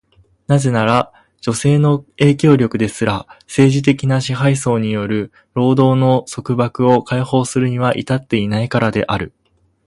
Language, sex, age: Japanese, male, under 19